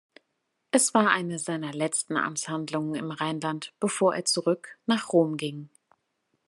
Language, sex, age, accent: German, female, 30-39, Deutschland Deutsch